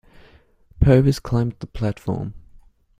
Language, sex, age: English, male, 19-29